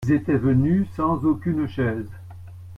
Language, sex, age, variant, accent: French, male, 70-79, Français d'Europe, Français de Belgique